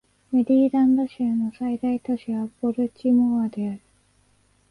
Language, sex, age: Japanese, female, 19-29